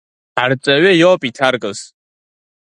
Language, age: Abkhazian, under 19